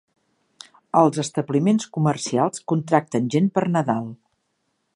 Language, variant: Catalan, Septentrional